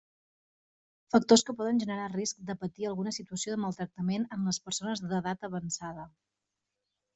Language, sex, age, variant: Catalan, female, 30-39, Central